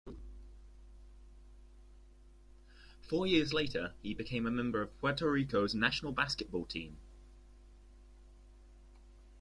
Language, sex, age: English, male, under 19